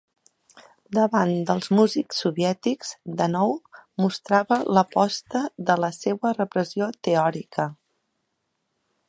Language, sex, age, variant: Catalan, female, 40-49, Central